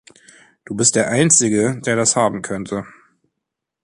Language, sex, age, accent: German, male, 30-39, Deutschland Deutsch